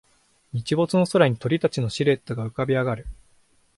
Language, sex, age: Japanese, male, under 19